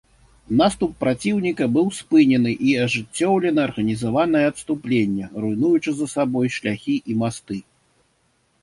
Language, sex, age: Belarusian, male, 50-59